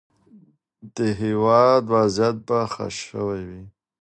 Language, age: Pashto, 19-29